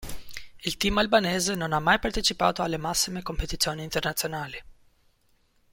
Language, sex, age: Italian, male, 19-29